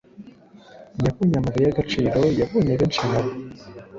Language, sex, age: Kinyarwanda, male, 19-29